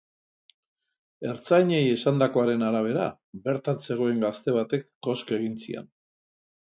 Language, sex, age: Basque, male, 60-69